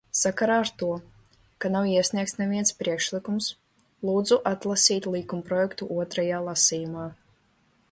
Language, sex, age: Latvian, female, 19-29